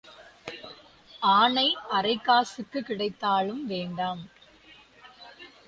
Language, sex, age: Tamil, female, 19-29